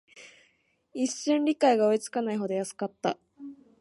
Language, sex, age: Japanese, female, 19-29